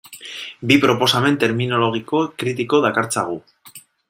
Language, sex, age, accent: Basque, male, 30-39, Mendebalekoa (Araba, Bizkaia, Gipuzkoako mendebaleko herri batzuk)